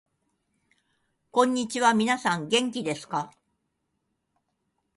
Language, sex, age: Japanese, female, 60-69